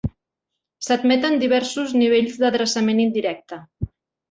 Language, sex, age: Catalan, female, 40-49